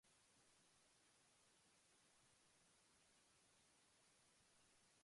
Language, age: English, under 19